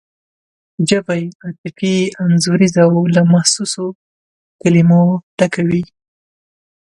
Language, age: Pashto, 19-29